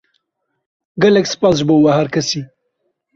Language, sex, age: Kurdish, male, 19-29